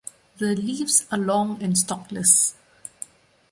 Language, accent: English, Malaysian English